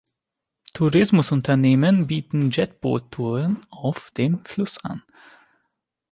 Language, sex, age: German, male, 19-29